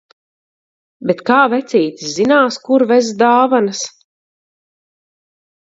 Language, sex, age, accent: Latvian, female, 30-39, Vidus dialekts